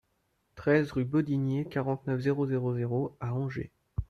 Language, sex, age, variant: French, male, 19-29, Français de métropole